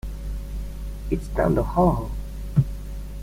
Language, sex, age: English, male, 19-29